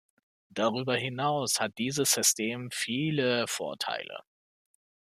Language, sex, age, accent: German, male, 30-39, Deutschland Deutsch